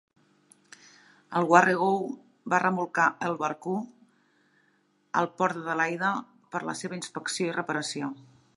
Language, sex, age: Catalan, female, 40-49